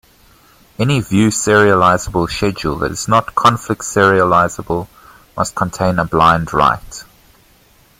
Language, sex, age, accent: English, male, 19-29, Southern African (South Africa, Zimbabwe, Namibia)